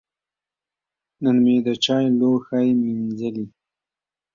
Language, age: Pashto, 19-29